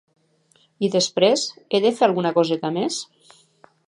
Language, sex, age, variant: Catalan, female, 50-59, Nord-Occidental